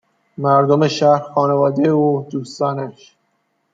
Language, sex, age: Persian, male, 19-29